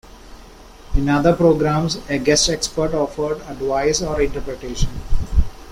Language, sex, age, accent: English, male, 19-29, India and South Asia (India, Pakistan, Sri Lanka)